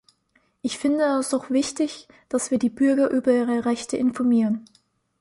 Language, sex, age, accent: German, female, 19-29, Österreichisches Deutsch